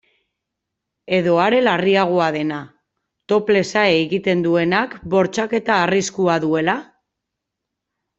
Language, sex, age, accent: Basque, female, 30-39, Erdialdekoa edo Nafarra (Gipuzkoa, Nafarroa)